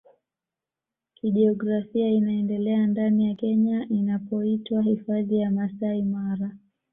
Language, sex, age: Swahili, female, 19-29